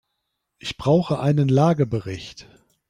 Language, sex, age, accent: German, male, 30-39, Deutschland Deutsch